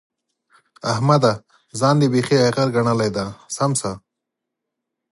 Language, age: Pashto, 30-39